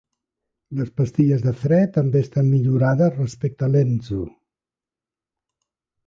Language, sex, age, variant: Catalan, male, 60-69, Central